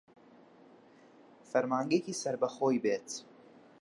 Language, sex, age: Central Kurdish, male, under 19